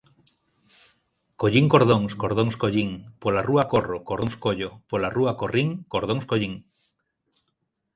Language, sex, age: Galician, male, 40-49